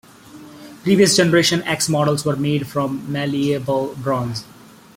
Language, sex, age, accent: English, male, 30-39, India and South Asia (India, Pakistan, Sri Lanka)